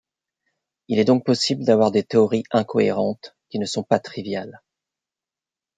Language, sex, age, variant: French, male, 50-59, Français de métropole